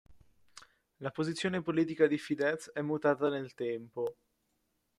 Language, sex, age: Italian, male, under 19